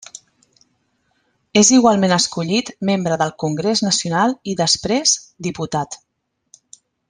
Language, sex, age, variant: Catalan, female, 40-49, Central